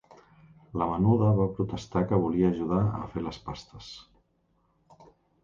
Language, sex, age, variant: Catalan, male, 50-59, Central